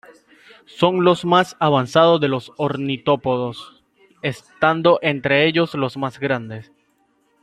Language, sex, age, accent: Spanish, male, under 19, América central